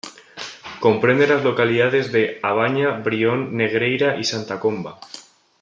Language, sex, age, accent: Spanish, male, 19-29, España: Centro-Sur peninsular (Madrid, Toledo, Castilla-La Mancha)